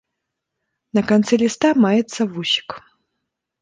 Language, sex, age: Belarusian, female, 19-29